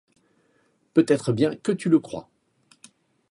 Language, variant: French, Français de métropole